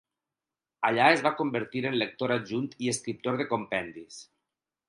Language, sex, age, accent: Catalan, male, 40-49, valencià